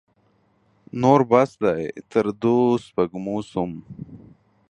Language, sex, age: Pashto, male, 19-29